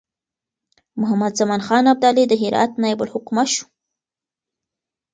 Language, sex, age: Pashto, female, 19-29